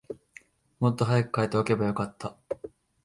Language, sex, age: Japanese, male, 19-29